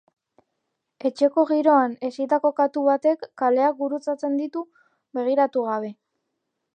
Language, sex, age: Basque, female, 19-29